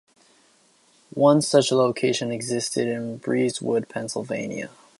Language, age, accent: English, under 19, United States English